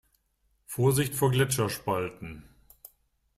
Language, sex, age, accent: German, male, 60-69, Deutschland Deutsch